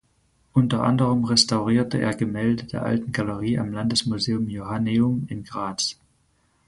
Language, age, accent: German, 19-29, Deutschland Deutsch